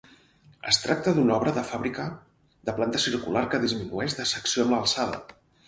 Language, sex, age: Catalan, male, 40-49